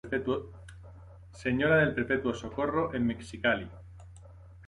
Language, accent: Spanish, España: Centro-Sur peninsular (Madrid, Toledo, Castilla-La Mancha)